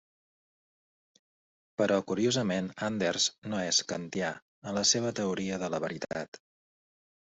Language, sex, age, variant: Catalan, male, 40-49, Central